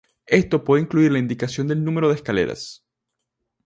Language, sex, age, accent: Spanish, male, 19-29, Caribe: Cuba, Venezuela, Puerto Rico, República Dominicana, Panamá, Colombia caribeña, México caribeño, Costa del golfo de México